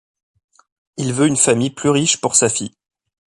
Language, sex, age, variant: French, male, 30-39, Français de métropole